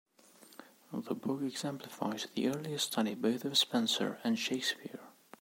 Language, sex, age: English, male, 19-29